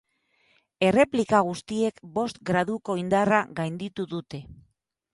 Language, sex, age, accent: Basque, female, 50-59, Mendebalekoa (Araba, Bizkaia, Gipuzkoako mendebaleko herri batzuk)